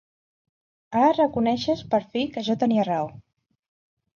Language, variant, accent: Catalan, Central, central